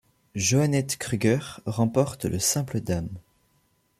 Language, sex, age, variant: French, male, under 19, Français de métropole